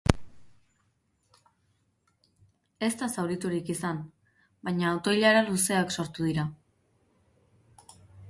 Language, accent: Basque, Erdialdekoa edo Nafarra (Gipuzkoa, Nafarroa)